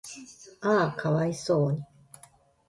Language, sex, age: Japanese, female, 50-59